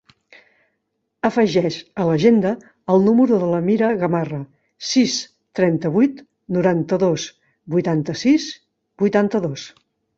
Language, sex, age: Catalan, female, 50-59